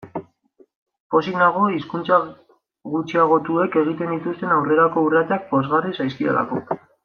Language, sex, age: Basque, male, 19-29